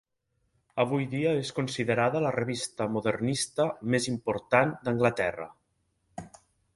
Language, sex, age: Catalan, male, 40-49